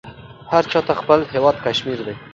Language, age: Pashto, 19-29